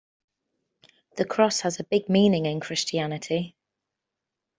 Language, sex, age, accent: English, female, 30-39, England English